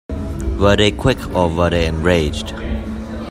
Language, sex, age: English, male, 19-29